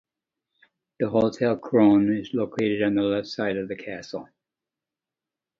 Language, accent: English, United States English